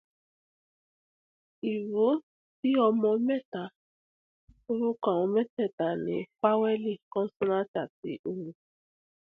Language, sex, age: English, female, 30-39